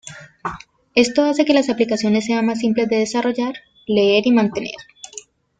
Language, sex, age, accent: Spanish, female, 19-29, Andino-Pacífico: Colombia, Perú, Ecuador, oeste de Bolivia y Venezuela andina